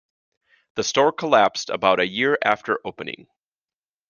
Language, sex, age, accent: English, male, 40-49, United States English